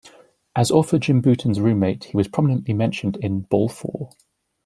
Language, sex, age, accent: English, male, 19-29, England English